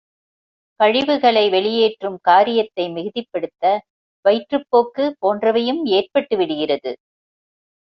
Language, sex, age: Tamil, female, 50-59